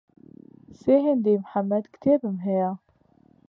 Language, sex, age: Central Kurdish, female, 30-39